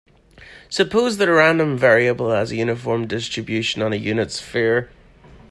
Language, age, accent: English, 30-39, Irish English